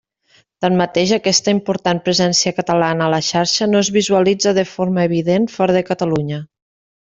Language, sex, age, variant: Catalan, female, 40-49, Nord-Occidental